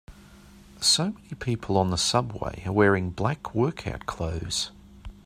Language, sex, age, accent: English, male, 50-59, Australian English